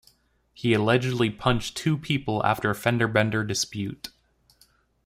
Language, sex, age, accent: English, male, 19-29, United States English